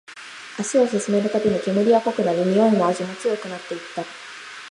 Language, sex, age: Japanese, female, 19-29